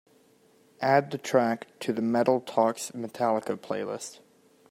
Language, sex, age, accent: English, male, under 19, United States English